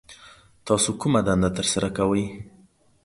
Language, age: Pashto, 19-29